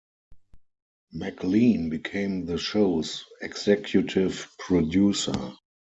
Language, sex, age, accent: English, male, 40-49, German English